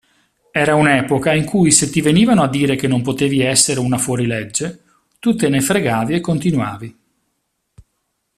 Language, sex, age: Italian, male, 40-49